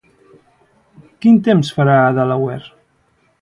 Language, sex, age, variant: Catalan, male, 19-29, Central